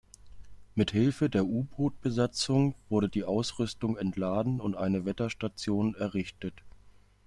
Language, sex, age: German, male, 19-29